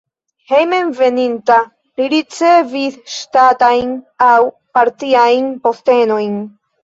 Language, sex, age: Esperanto, female, 19-29